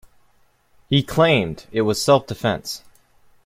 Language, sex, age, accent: English, male, 19-29, United States English